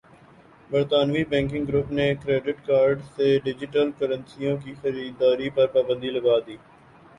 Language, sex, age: Urdu, male, 19-29